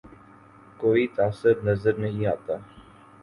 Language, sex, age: Urdu, male, 19-29